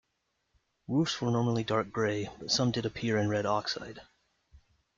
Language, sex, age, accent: English, male, 19-29, United States English